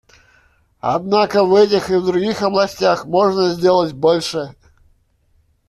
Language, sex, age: Russian, male, 40-49